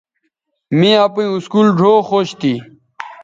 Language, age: Bateri, 19-29